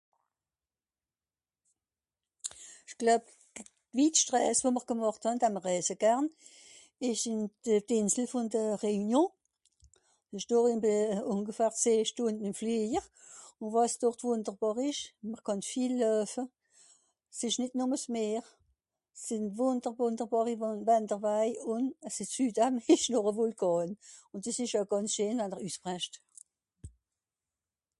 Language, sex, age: Swiss German, female, 60-69